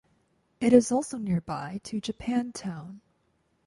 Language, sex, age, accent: English, female, 19-29, United States English